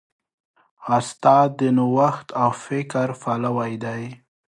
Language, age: Pashto, 19-29